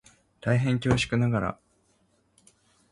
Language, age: Japanese, 19-29